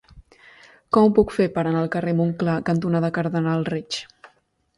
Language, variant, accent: Catalan, Central, central